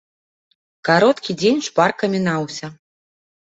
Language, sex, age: Belarusian, female, 30-39